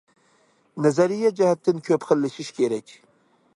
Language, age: Uyghur, 30-39